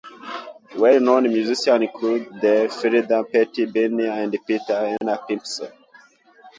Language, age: English, 19-29